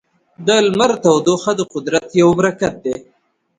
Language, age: Pashto, 30-39